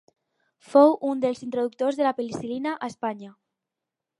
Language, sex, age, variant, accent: Catalan, female, under 19, Alacantí, aprenent (recent, des del castellà)